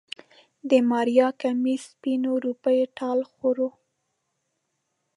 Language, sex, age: Pashto, female, 19-29